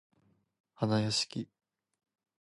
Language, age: Japanese, 19-29